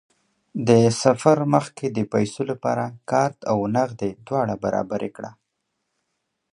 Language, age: Pashto, 30-39